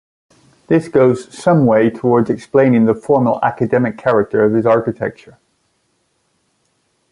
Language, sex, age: English, male, 50-59